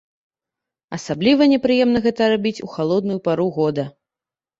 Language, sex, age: Belarusian, female, 30-39